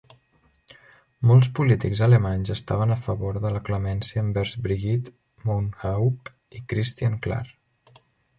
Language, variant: Catalan, Central